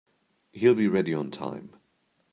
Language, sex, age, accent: English, male, 30-39, England English